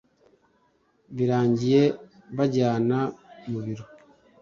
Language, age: Kinyarwanda, 30-39